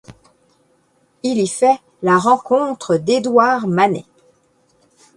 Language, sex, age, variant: French, female, 50-59, Français de métropole